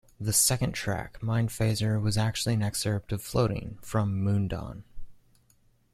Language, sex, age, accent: English, male, 19-29, United States English